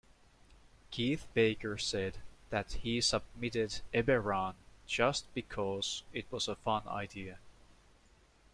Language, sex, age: English, male, 19-29